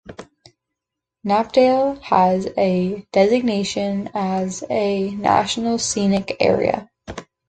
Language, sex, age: English, female, 19-29